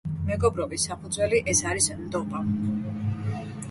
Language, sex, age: Georgian, female, 40-49